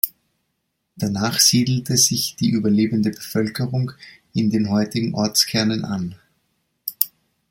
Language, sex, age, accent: German, male, 40-49, Österreichisches Deutsch